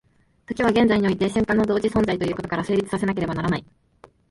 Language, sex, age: Japanese, female, 19-29